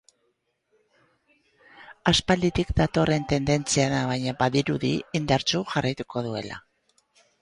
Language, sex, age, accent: Basque, female, 50-59, Erdialdekoa edo Nafarra (Gipuzkoa, Nafarroa)